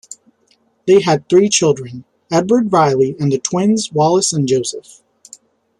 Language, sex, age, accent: English, male, 19-29, United States English